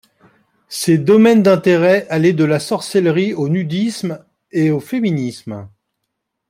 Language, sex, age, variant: French, male, 50-59, Français de métropole